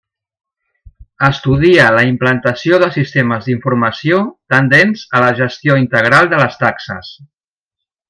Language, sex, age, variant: Catalan, male, 50-59, Central